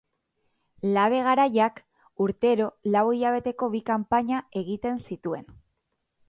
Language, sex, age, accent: Basque, female, 30-39, Mendebalekoa (Araba, Bizkaia, Gipuzkoako mendebaleko herri batzuk)